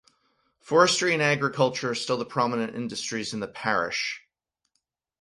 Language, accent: English, United States English